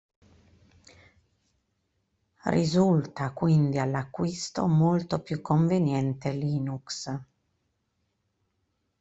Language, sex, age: Italian, female, 40-49